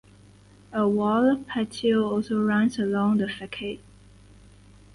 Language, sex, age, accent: English, female, under 19, Malaysian English